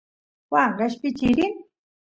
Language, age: Santiago del Estero Quichua, 30-39